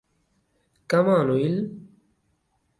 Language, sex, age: Bengali, male, 19-29